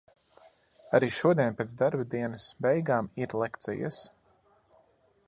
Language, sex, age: Latvian, male, 30-39